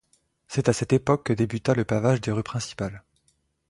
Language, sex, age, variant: French, male, 19-29, Français de métropole